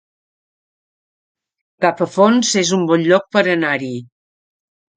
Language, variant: Catalan, Central